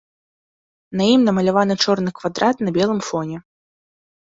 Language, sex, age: Belarusian, female, 19-29